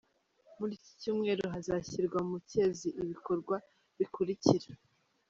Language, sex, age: Kinyarwanda, female, under 19